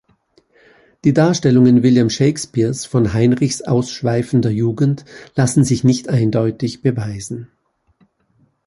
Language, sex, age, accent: German, male, 50-59, Österreichisches Deutsch